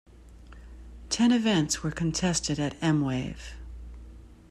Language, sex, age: English, female, 50-59